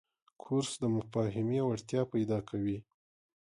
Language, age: Pashto, 40-49